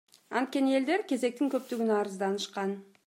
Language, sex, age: Kyrgyz, female, 30-39